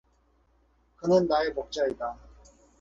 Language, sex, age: Korean, male, 40-49